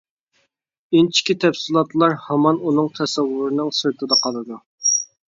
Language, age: Uyghur, 19-29